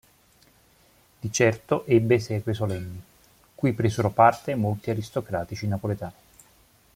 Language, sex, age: Italian, male, 40-49